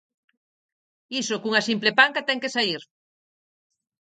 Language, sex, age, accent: Galician, female, 40-49, Atlántico (seseo e gheada)